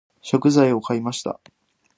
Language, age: Japanese, 19-29